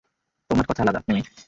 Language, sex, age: Bengali, male, 19-29